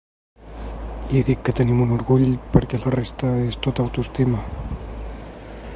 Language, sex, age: Catalan, male, 19-29